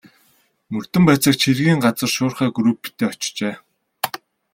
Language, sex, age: Mongolian, male, 19-29